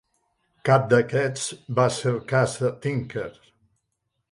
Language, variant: Catalan, Central